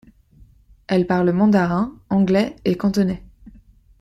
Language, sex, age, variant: French, female, 30-39, Français de métropole